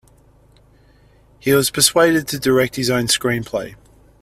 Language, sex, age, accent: English, male, 30-39, Australian English